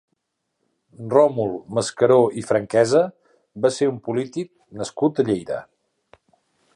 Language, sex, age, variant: Catalan, male, 50-59, Central